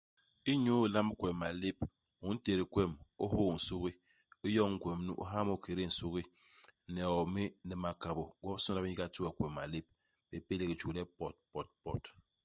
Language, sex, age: Basaa, male, 50-59